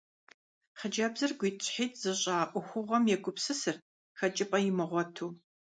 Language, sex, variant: Kabardian, female, Адыгэбзэ (Къэбэрдей, Кирил, псоми зэдай)